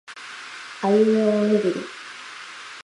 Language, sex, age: Japanese, female, 19-29